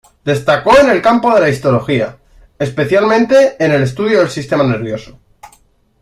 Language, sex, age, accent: Spanish, male, under 19, España: Centro-Sur peninsular (Madrid, Toledo, Castilla-La Mancha)